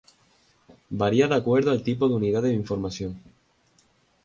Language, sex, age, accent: Spanish, male, 19-29, España: Islas Canarias